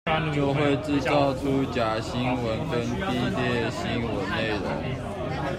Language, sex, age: Chinese, male, 30-39